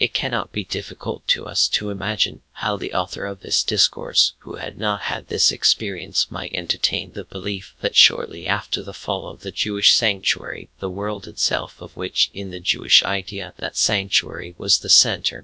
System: TTS, GradTTS